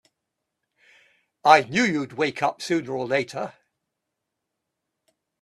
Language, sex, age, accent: English, male, 70-79, England English